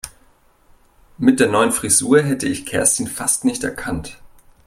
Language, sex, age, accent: German, male, 30-39, Deutschland Deutsch